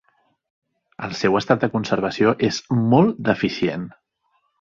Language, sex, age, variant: Catalan, male, 30-39, Central